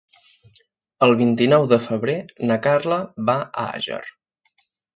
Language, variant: Catalan, Central